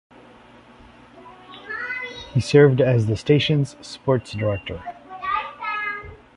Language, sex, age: English, male, 30-39